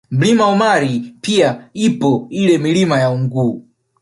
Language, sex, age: Swahili, male, 19-29